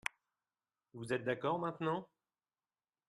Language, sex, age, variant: French, male, 40-49, Français de métropole